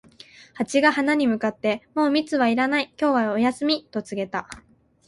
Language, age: Japanese, 19-29